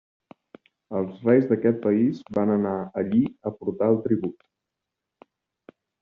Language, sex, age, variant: Catalan, male, 19-29, Central